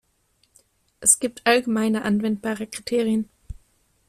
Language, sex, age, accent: German, female, 19-29, Deutschland Deutsch